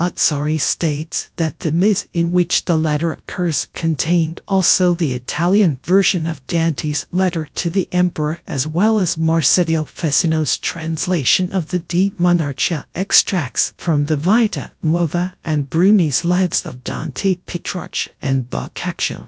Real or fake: fake